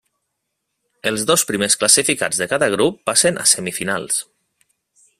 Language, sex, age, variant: Catalan, male, 30-39, Nord-Occidental